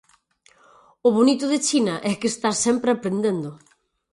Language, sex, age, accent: Galician, female, 40-49, Atlántico (seseo e gheada)